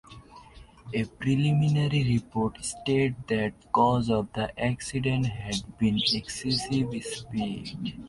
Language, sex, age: English, male, 19-29